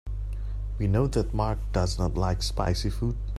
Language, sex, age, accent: English, male, 30-39, Hong Kong English